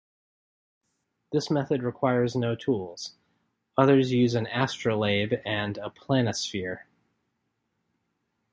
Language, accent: English, United States English